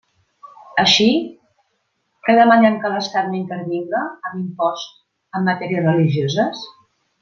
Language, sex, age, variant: Catalan, female, 50-59, Central